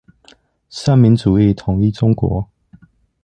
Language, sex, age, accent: Chinese, male, 19-29, 出生地：彰化縣